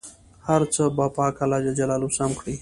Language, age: Pashto, 19-29